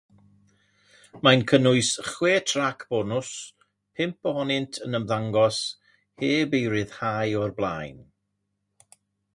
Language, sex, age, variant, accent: Welsh, male, 50-59, South-Western Welsh, Y Deyrnas Unedig Cymraeg